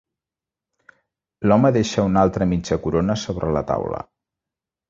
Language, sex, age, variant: Catalan, male, 40-49, Central